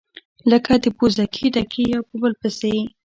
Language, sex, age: Pashto, female, under 19